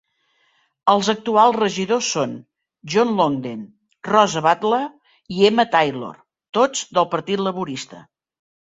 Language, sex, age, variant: Catalan, female, 60-69, Central